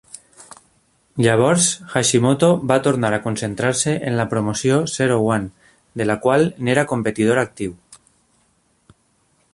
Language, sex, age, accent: Catalan, male, 40-49, valencià